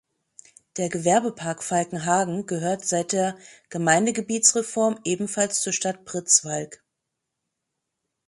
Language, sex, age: German, female, 30-39